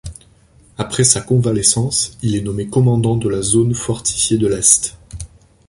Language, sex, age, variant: French, male, 30-39, Français de métropole